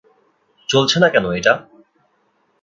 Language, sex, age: Bengali, male, 19-29